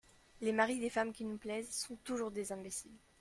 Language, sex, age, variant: French, female, under 19, Français de métropole